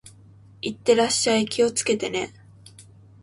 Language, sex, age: Japanese, female, 19-29